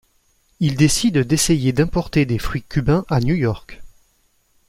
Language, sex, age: French, male, 19-29